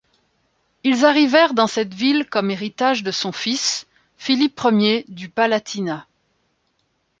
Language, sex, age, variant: French, female, 30-39, Français de métropole